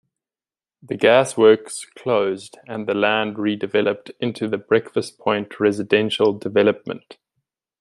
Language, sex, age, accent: English, male, 19-29, Southern African (South Africa, Zimbabwe, Namibia)